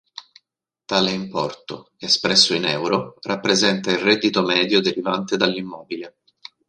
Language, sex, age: Italian, male, 30-39